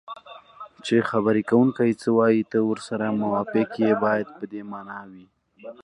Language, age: Pashto, under 19